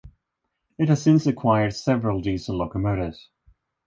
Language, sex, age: English, male, 40-49